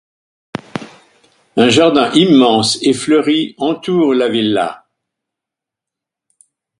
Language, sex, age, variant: French, male, 70-79, Français de métropole